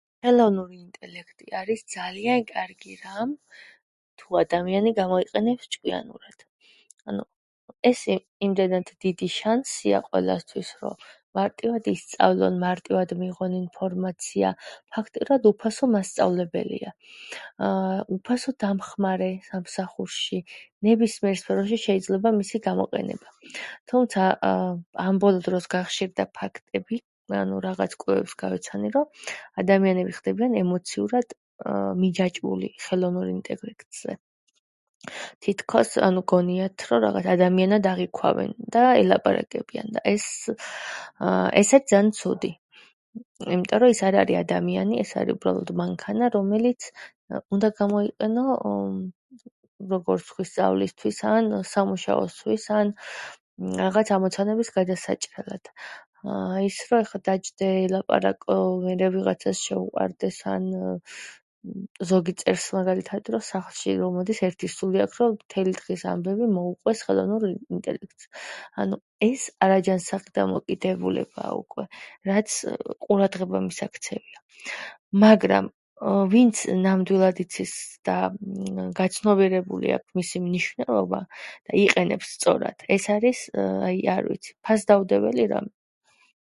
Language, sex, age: Georgian, female, 30-39